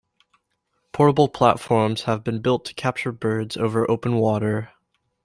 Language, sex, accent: English, male, United States English